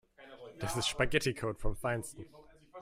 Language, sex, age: German, male, 19-29